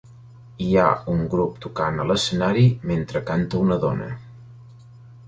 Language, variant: Catalan, Central